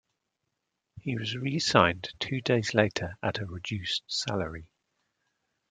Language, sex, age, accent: English, male, 40-49, England English